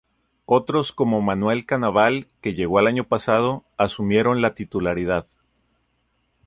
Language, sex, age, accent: Spanish, male, 40-49, México